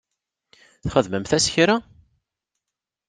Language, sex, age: Kabyle, male, 30-39